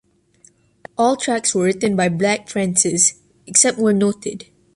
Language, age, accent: English, under 19, United States English